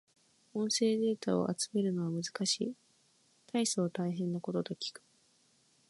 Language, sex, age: Japanese, female, 19-29